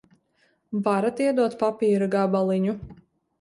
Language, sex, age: Latvian, female, 19-29